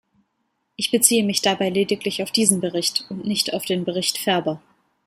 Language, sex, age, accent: German, female, 30-39, Deutschland Deutsch